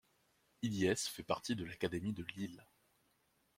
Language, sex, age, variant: French, male, 19-29, Français de métropole